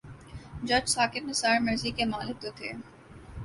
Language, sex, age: Urdu, female, 19-29